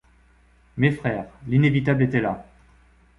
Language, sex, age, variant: French, male, 40-49, Français de métropole